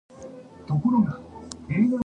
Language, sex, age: English, female, 19-29